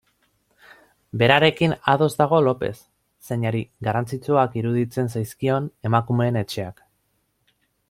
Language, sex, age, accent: Basque, male, 19-29, Mendebalekoa (Araba, Bizkaia, Gipuzkoako mendebaleko herri batzuk)